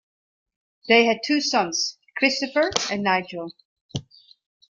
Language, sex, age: English, female, 50-59